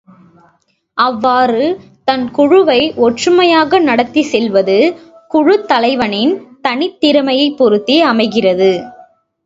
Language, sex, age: Tamil, female, 19-29